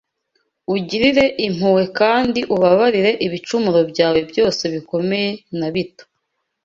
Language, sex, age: Kinyarwanda, female, 19-29